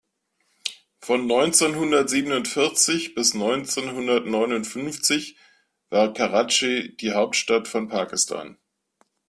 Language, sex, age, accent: German, male, 40-49, Deutschland Deutsch